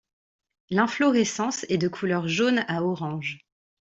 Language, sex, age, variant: French, female, 30-39, Français de métropole